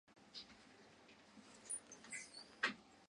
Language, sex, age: Japanese, male, 19-29